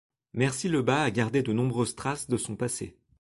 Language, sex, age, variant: French, male, 30-39, Français de métropole